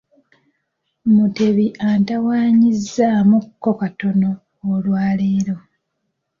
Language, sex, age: Ganda, female, 19-29